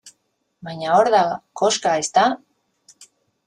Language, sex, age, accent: Basque, female, 30-39, Mendebalekoa (Araba, Bizkaia, Gipuzkoako mendebaleko herri batzuk)